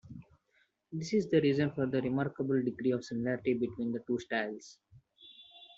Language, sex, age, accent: English, male, 19-29, India and South Asia (India, Pakistan, Sri Lanka)